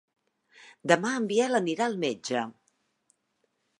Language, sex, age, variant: Catalan, female, 40-49, Central